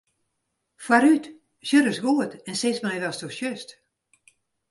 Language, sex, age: Western Frisian, female, 60-69